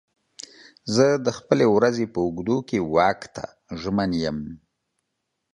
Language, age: Pashto, 50-59